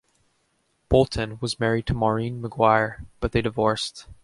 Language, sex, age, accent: English, male, 19-29, United States English